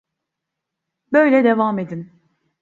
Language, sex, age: Turkish, female, 30-39